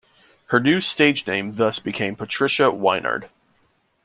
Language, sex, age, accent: English, male, 19-29, United States English